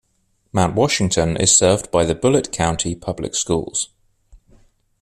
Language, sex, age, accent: English, male, 30-39, England English